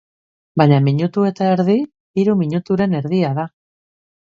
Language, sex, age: Basque, female, 40-49